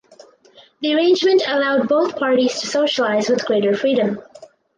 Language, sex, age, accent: English, female, under 19, United States English